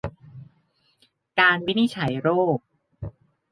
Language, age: Thai, 19-29